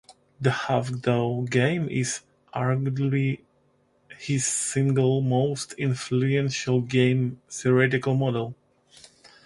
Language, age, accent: English, 19-29, Ukrainian; Italian